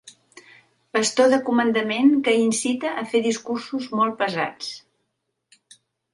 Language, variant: Catalan, Central